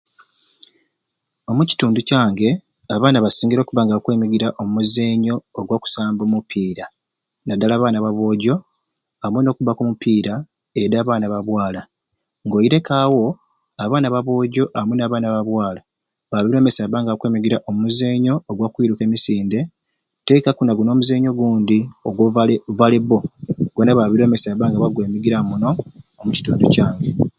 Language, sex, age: Ruuli, male, 30-39